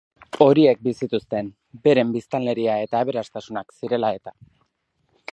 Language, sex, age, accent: Basque, male, 30-39, Mendebalekoa (Araba, Bizkaia, Gipuzkoako mendebaleko herri batzuk)